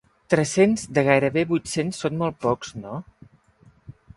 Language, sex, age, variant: Catalan, male, 30-39, Central